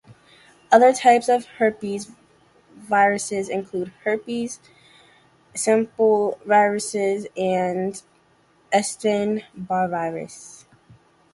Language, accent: English, United States English